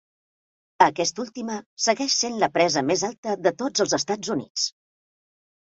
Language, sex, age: Catalan, female, 50-59